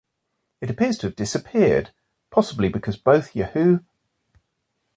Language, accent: English, England English